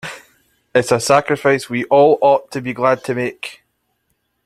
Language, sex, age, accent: English, male, 19-29, Scottish English